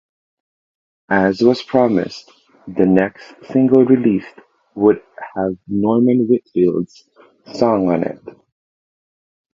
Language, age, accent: English, 30-39, Filipino